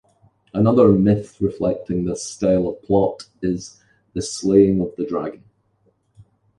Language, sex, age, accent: English, male, 40-49, Scottish English